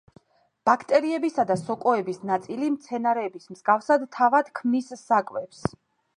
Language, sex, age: Georgian, female, 30-39